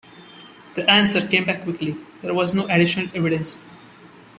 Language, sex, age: English, male, 19-29